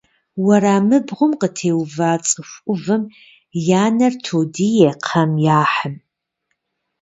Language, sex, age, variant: Kabardian, female, 50-59, Адыгэбзэ (Къэбэрдей, Кирил, псоми зэдай)